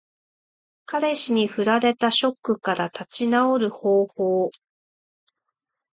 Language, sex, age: Japanese, female, 40-49